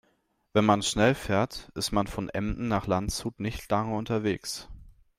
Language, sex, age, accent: German, male, 19-29, Deutschland Deutsch